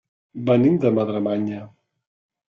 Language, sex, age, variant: Catalan, male, 50-59, Central